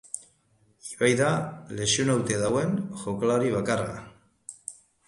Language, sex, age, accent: Basque, male, 50-59, Mendebalekoa (Araba, Bizkaia, Gipuzkoako mendebaleko herri batzuk)